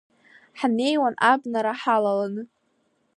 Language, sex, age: Abkhazian, female, under 19